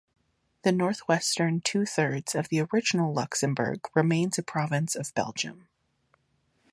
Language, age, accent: English, 19-29, United States English